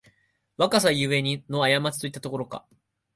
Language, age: Japanese, 19-29